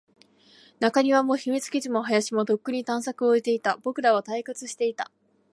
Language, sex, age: Japanese, female, 19-29